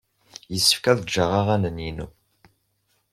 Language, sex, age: Kabyle, male, under 19